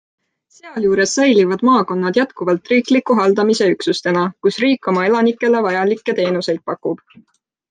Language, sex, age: Estonian, female, 19-29